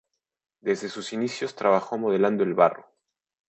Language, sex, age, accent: Spanish, male, 30-39, México